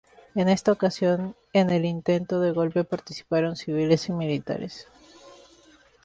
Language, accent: Spanish, Andino-Pacífico: Colombia, Perú, Ecuador, oeste de Bolivia y Venezuela andina